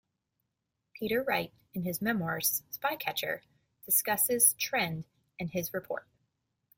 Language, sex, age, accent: English, female, 30-39, United States English